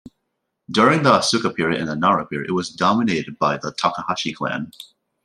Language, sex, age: English, male, 19-29